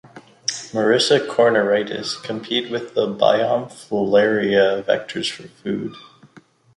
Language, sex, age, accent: English, male, 30-39, Canadian English